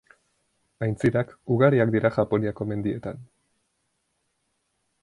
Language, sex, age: Basque, male, 19-29